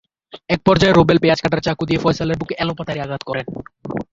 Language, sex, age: Bengali, male, under 19